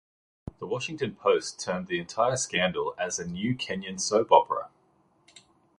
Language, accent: English, Australian English